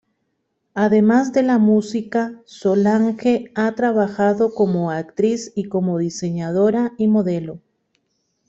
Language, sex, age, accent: Spanish, female, 40-49, América central